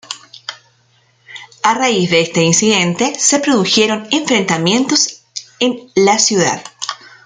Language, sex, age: Spanish, female, 50-59